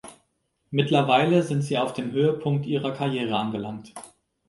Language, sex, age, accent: German, male, 30-39, Deutschland Deutsch